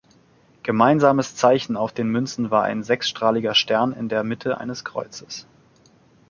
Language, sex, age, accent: German, male, 30-39, Deutschland Deutsch